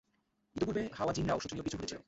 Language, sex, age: Bengali, male, 19-29